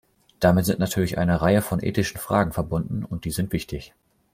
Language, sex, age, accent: German, male, 19-29, Deutschland Deutsch